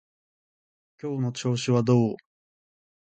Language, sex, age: Japanese, male, 19-29